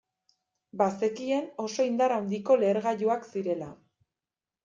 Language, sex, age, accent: Basque, female, 19-29, Erdialdekoa edo Nafarra (Gipuzkoa, Nafarroa)